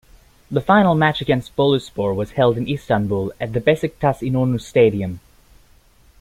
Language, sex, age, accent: English, male, 19-29, United States English